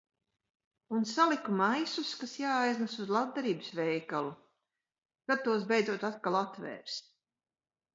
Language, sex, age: Latvian, female, 50-59